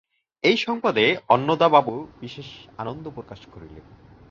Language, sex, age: Bengali, male, 19-29